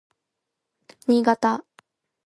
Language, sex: Japanese, female